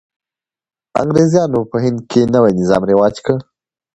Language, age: Pashto, 19-29